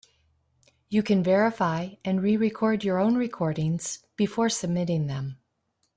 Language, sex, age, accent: English, female, 50-59, United States English